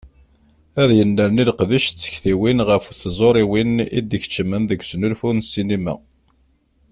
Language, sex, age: Kabyle, male, 50-59